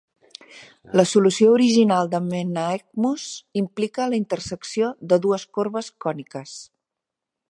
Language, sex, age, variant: Catalan, female, 50-59, Central